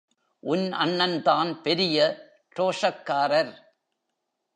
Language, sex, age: Tamil, male, 70-79